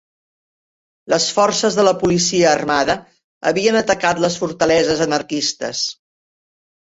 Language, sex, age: Catalan, female, 60-69